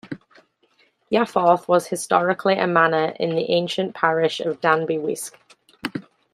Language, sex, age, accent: English, female, 30-39, England English